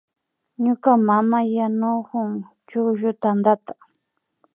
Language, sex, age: Imbabura Highland Quichua, female, under 19